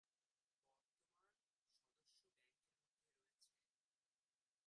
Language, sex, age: Bengali, male, under 19